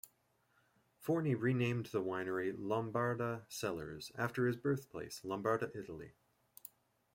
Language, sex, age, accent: English, male, 30-39, Canadian English